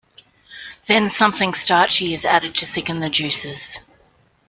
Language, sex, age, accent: English, female, 40-49, Australian English